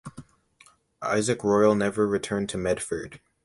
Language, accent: English, United States English